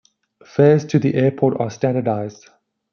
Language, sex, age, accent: English, male, 40-49, Southern African (South Africa, Zimbabwe, Namibia)